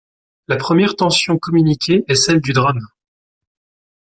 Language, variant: French, Français de métropole